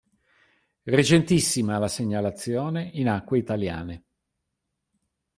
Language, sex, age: Italian, male, 50-59